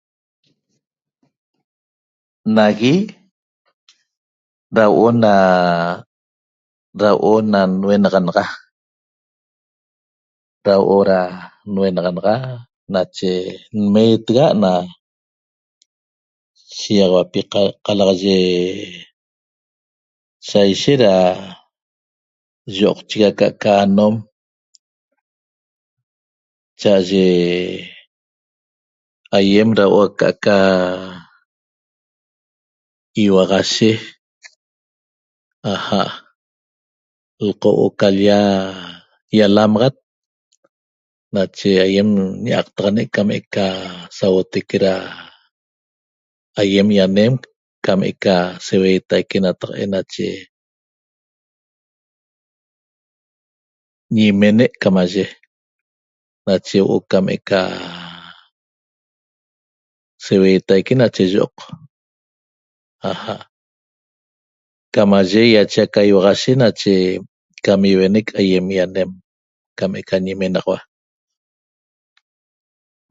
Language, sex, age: Toba, male, 60-69